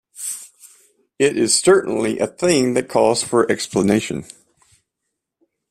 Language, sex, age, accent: English, male, 50-59, United States English